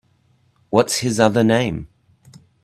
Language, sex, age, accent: English, male, under 19, Canadian English